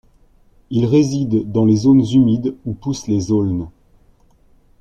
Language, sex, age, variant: French, male, 40-49, Français de métropole